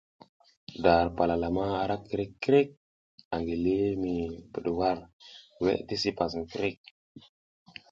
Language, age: South Giziga, 19-29